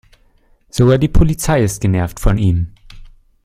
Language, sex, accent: German, male, Deutschland Deutsch